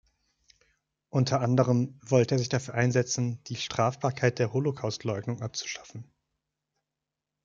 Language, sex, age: German, male, 30-39